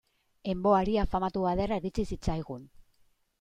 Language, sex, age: Basque, female, 40-49